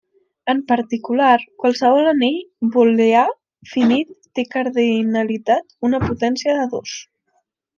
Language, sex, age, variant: Catalan, female, under 19, Central